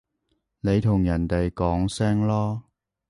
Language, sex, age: Cantonese, male, 30-39